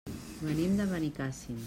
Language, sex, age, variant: Catalan, female, 40-49, Central